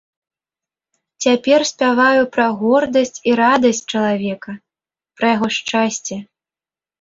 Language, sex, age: Belarusian, female, 19-29